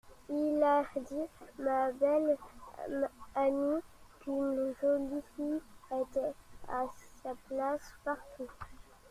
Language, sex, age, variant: French, male, 40-49, Français de métropole